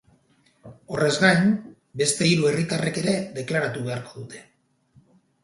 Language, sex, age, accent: Basque, male, 40-49, Mendebalekoa (Araba, Bizkaia, Gipuzkoako mendebaleko herri batzuk)